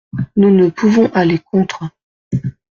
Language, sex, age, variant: French, female, 19-29, Français de métropole